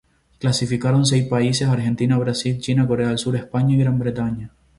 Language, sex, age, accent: Spanish, male, 19-29, España: Islas Canarias